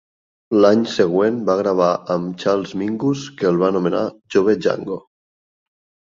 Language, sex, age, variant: Catalan, male, 19-29, Nord-Occidental